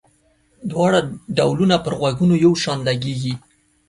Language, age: Pashto, 19-29